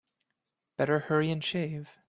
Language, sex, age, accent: English, male, 19-29, Canadian English